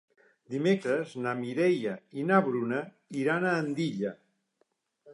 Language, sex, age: Catalan, male, 60-69